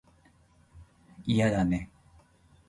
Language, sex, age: Japanese, male, 30-39